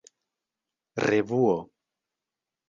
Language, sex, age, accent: Esperanto, male, under 19, Internacia